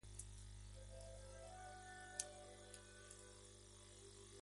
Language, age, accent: Spanish, 40-49, España: Centro-Sur peninsular (Madrid, Toledo, Castilla-La Mancha)